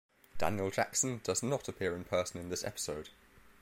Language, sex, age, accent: English, male, under 19, England English